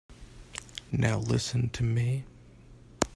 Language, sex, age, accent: English, male, 19-29, United States English